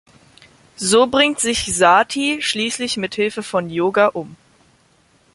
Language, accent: German, Deutschland Deutsch